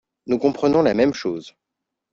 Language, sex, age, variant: French, male, 19-29, Français de métropole